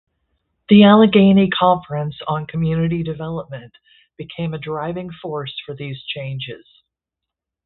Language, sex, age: English, female, 50-59